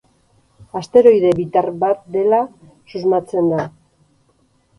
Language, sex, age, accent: Basque, male, 40-49, Erdialdekoa edo Nafarra (Gipuzkoa, Nafarroa)